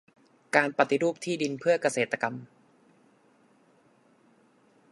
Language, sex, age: Thai, male, 19-29